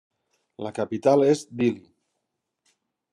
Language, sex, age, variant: Catalan, male, 40-49, Central